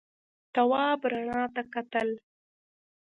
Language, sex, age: Pashto, female, under 19